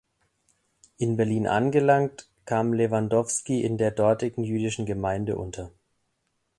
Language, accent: German, Deutschland Deutsch